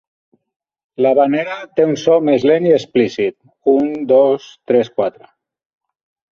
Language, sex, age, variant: Catalan, male, 50-59, Central